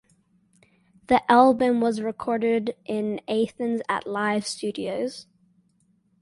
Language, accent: English, Southern African (South Africa, Zimbabwe, Namibia)